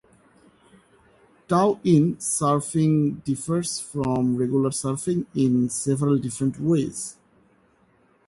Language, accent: English, India and South Asia (India, Pakistan, Sri Lanka)